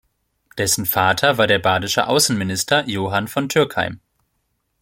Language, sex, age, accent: German, male, 19-29, Deutschland Deutsch